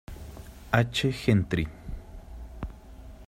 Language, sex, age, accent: Spanish, male, 30-39, México